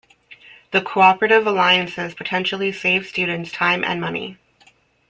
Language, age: English, 30-39